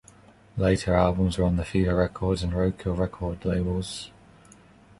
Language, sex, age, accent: English, male, 19-29, Australian English